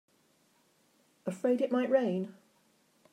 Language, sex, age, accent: English, female, 60-69, England English